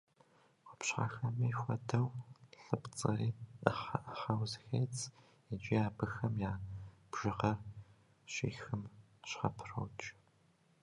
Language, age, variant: Kabardian, 19-29, Адыгэбзэ (Къэбэрдей, Кирил, псоми зэдай)